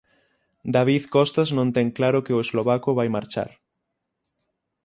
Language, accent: Galician, Oriental (común en zona oriental); Normativo (estándar)